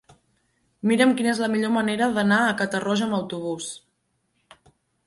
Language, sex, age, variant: Catalan, female, 19-29, Central